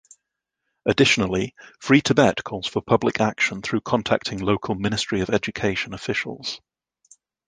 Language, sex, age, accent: English, male, 30-39, England English